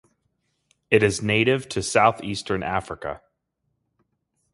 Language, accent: English, United States English